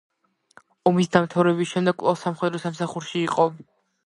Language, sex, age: Georgian, female, under 19